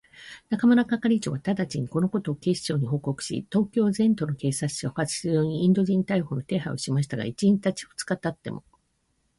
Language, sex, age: Japanese, female, 50-59